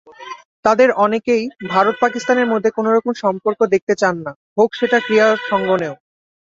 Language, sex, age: Bengali, male, under 19